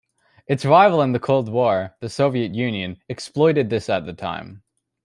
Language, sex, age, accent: English, male, under 19, Canadian English